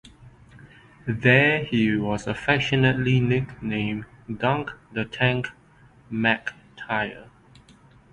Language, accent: English, Singaporean English